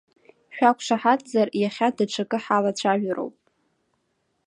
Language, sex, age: Abkhazian, female, under 19